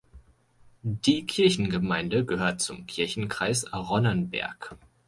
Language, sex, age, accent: German, male, 19-29, Deutschland Deutsch